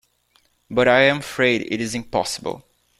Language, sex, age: English, male, 19-29